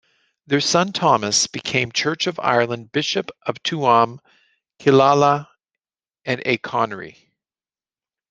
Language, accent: English, Canadian English